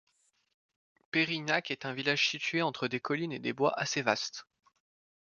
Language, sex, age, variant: French, male, 30-39, Français de métropole